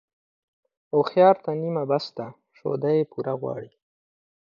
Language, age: Pashto, 19-29